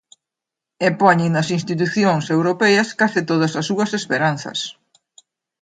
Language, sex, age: Galician, female, 60-69